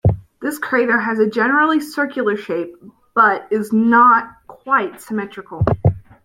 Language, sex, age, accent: English, female, under 19, United States English